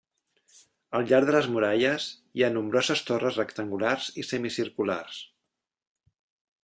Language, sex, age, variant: Catalan, male, 40-49, Central